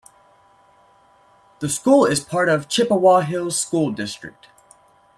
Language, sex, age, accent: English, male, 19-29, Irish English